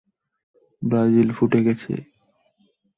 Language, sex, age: Bengali, male, under 19